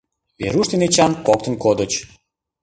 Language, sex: Mari, male